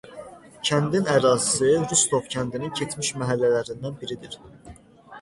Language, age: Azerbaijani, 19-29